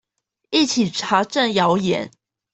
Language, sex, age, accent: Chinese, female, 19-29, 出生地：臺北市